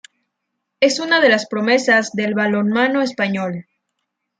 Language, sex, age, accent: Spanish, female, 19-29, México